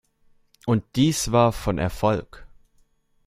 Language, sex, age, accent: German, male, 19-29, Deutschland Deutsch